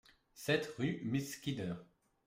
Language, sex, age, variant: French, male, 30-39, Français de métropole